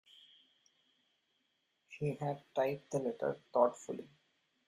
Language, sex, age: English, male, 19-29